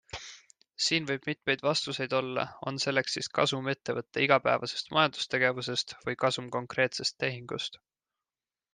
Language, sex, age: Estonian, male, 19-29